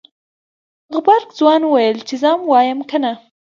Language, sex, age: Pashto, female, 19-29